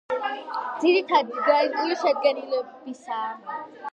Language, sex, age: Georgian, female, under 19